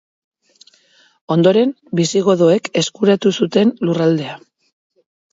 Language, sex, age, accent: Basque, female, 40-49, Mendebalekoa (Araba, Bizkaia, Gipuzkoako mendebaleko herri batzuk)